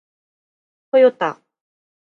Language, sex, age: Japanese, female, 30-39